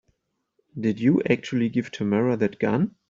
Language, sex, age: English, male, 30-39